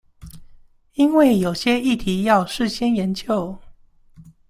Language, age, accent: Chinese, 19-29, 出生地：桃園市